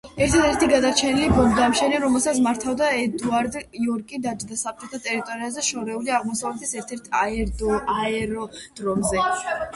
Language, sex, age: Georgian, female, under 19